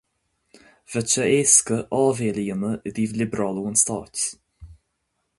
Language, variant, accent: Irish, Gaeilge Chonnacht, Cainteoir líofa, ní ó dhúchas